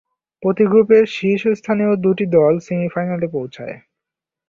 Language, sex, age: Bengali, male, under 19